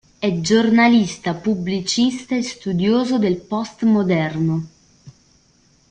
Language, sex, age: Italian, female, 19-29